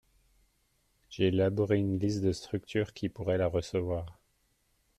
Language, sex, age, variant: French, male, 30-39, Français de métropole